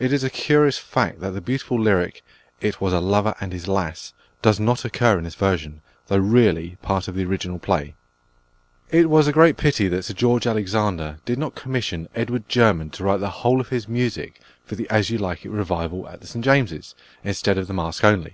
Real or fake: real